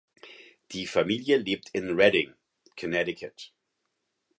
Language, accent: German, Deutschland Deutsch